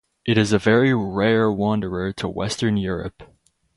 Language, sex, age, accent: English, male, 19-29, United States English